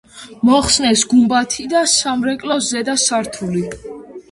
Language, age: Georgian, under 19